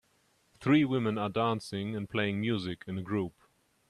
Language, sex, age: English, male, 30-39